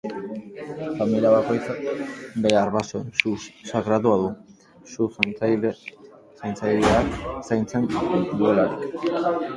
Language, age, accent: Basque, under 19, Mendebalekoa (Araba, Bizkaia, Gipuzkoako mendebaleko herri batzuk)